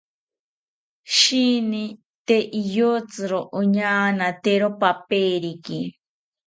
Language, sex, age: South Ucayali Ashéninka, female, 40-49